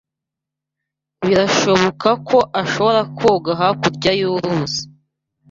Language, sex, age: Kinyarwanda, female, 19-29